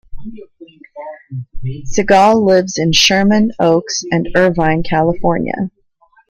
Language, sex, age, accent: English, female, 30-39, United States English